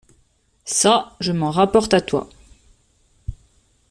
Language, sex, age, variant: French, female, 30-39, Français de métropole